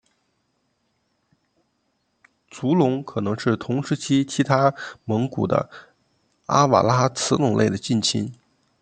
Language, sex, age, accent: Chinese, male, 30-39, 出生地：黑龙江省